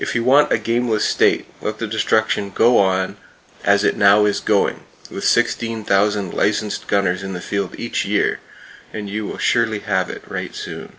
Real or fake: real